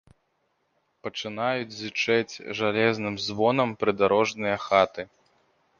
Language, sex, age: Belarusian, male, 19-29